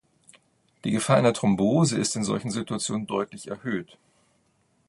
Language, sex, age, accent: German, male, 50-59, Deutschland Deutsch